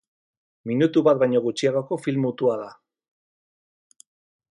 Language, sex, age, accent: Basque, male, 40-49, Mendebalekoa (Araba, Bizkaia, Gipuzkoako mendebaleko herri batzuk)